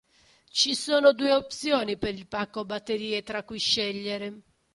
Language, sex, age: Italian, female, 50-59